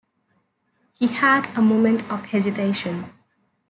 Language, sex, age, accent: English, female, 19-29, India and South Asia (India, Pakistan, Sri Lanka)